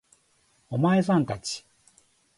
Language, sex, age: Japanese, male, 30-39